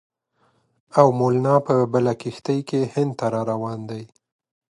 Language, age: Pashto, 30-39